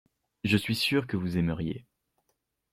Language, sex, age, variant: French, male, under 19, Français de métropole